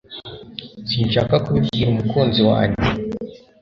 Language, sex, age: Kinyarwanda, male, under 19